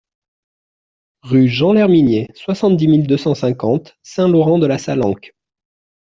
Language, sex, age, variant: French, male, 30-39, Français de métropole